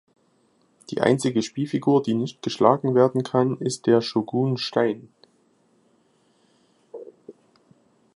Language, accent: German, Deutschland Deutsch